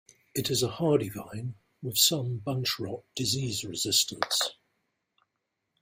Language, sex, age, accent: English, male, 50-59, England English